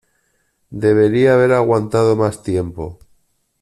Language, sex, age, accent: Spanish, male, 40-49, España: Norte peninsular (Asturias, Castilla y León, Cantabria, País Vasco, Navarra, Aragón, La Rioja, Guadalajara, Cuenca)